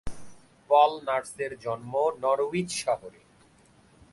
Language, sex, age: Bengali, male, 19-29